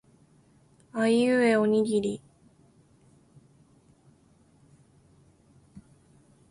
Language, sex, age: Japanese, female, 19-29